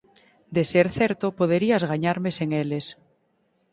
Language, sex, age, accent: Galician, female, 19-29, Oriental (común en zona oriental)